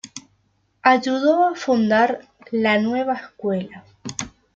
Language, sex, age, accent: Spanish, female, 30-39, Rioplatense: Argentina, Uruguay, este de Bolivia, Paraguay